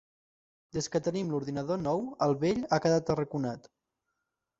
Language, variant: Catalan, Central